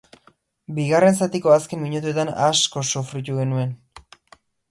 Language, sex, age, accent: Basque, male, 19-29, Erdialdekoa edo Nafarra (Gipuzkoa, Nafarroa)